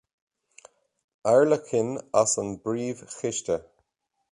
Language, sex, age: Irish, male, 40-49